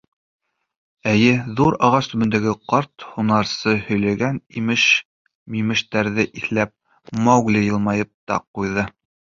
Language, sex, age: Bashkir, male, 19-29